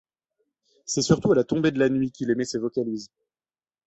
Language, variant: French, Français de métropole